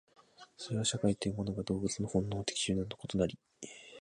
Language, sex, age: Japanese, male, 19-29